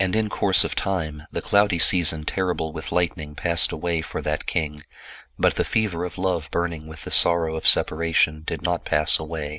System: none